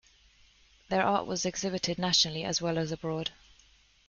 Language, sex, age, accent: English, female, 30-39, England English